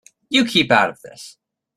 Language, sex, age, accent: English, male, 19-29, United States English